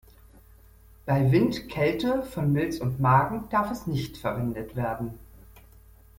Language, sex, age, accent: German, female, 50-59, Deutschland Deutsch